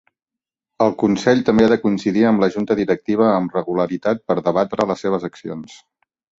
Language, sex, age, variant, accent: Catalan, male, 40-49, Central, gironí